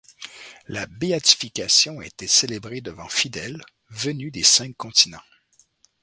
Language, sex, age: French, male, 50-59